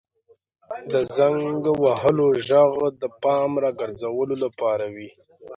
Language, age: Pashto, 19-29